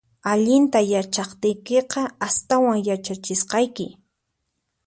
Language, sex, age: Puno Quechua, female, 19-29